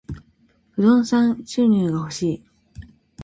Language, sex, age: Japanese, female, 19-29